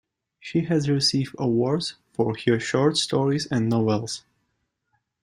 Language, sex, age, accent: English, male, 19-29, United States English